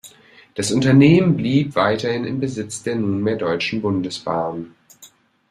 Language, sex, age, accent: German, male, 19-29, Deutschland Deutsch